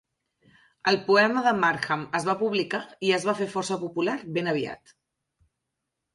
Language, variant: Catalan, Central